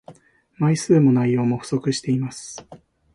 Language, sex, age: Japanese, male, 40-49